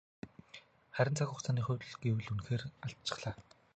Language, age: Mongolian, 19-29